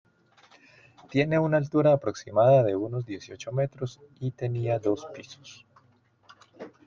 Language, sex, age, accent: Spanish, male, 30-39, Andino-Pacífico: Colombia, Perú, Ecuador, oeste de Bolivia y Venezuela andina